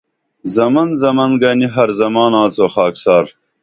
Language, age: Dameli, 50-59